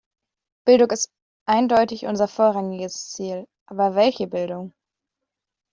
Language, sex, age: German, female, under 19